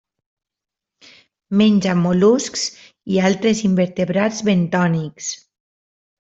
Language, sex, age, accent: Catalan, female, 30-39, valencià